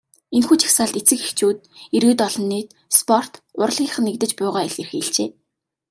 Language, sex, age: Mongolian, female, 19-29